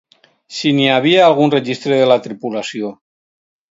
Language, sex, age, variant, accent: Catalan, male, 50-59, Valencià meridional, valencià